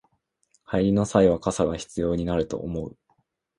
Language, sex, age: Japanese, male, 19-29